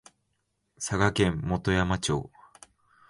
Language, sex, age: Japanese, male, 19-29